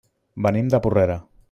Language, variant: Catalan, Central